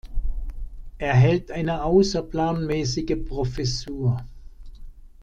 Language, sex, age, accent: German, male, 60-69, Deutschland Deutsch